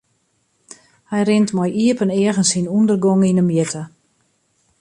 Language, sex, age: Western Frisian, female, 50-59